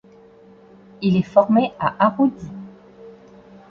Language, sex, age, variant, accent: French, female, 40-49, Français de métropole, Parisien